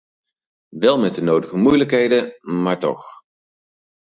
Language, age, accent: Dutch, 30-39, Nederlands Nederlands